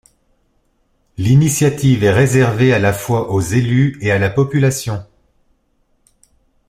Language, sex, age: French, male, 40-49